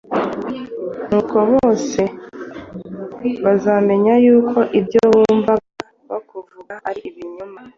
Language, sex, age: Kinyarwanda, female, 19-29